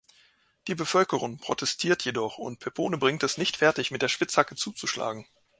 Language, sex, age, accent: German, male, 19-29, Deutschland Deutsch